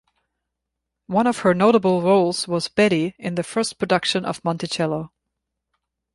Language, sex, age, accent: English, female, 30-39, United States English